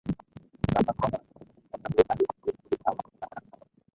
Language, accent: Bengali, শুদ্ধ; চলিত